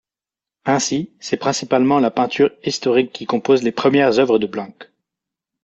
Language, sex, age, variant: French, male, 19-29, Français de métropole